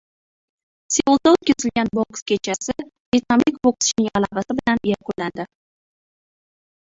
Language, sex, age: Uzbek, female, 19-29